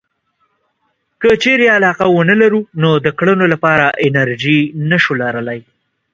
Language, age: Pashto, 19-29